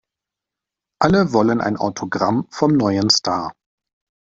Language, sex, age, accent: German, male, 30-39, Deutschland Deutsch